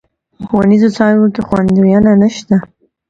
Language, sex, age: Pashto, female, 19-29